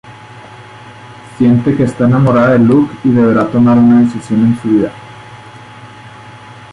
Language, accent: Spanish, México